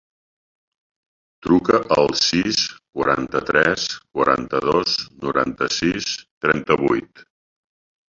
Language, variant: Catalan, Central